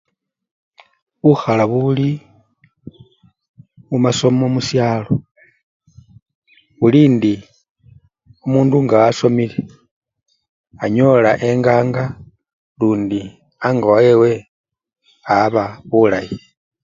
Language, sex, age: Luyia, male, 40-49